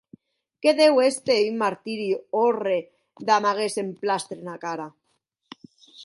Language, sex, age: Occitan, female, 30-39